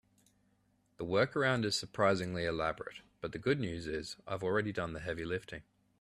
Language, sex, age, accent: English, male, 30-39, Australian English